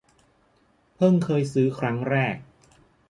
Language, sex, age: Thai, male, 40-49